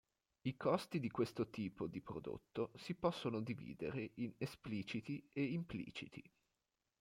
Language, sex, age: Italian, male, 19-29